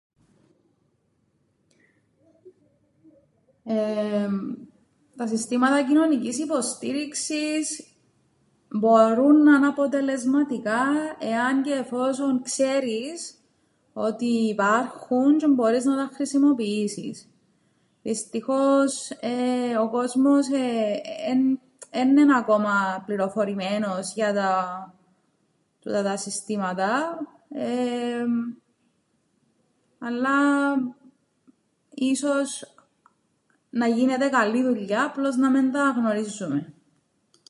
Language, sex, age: Greek, female, 30-39